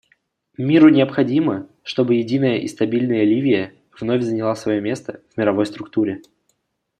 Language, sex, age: Russian, male, under 19